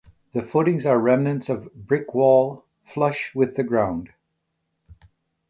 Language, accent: English, Canadian English